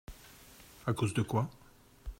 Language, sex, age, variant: French, male, 40-49, Français de métropole